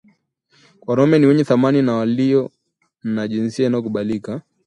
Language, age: Swahili, 19-29